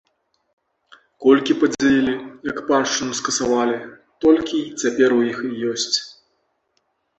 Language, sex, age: Belarusian, male, 40-49